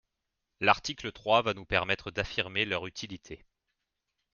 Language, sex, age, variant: French, male, 40-49, Français de métropole